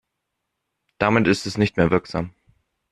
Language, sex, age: German, male, 19-29